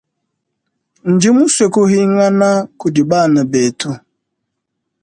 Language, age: Luba-Lulua, 30-39